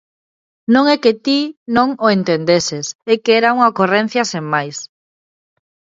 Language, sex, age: Galician, female, 30-39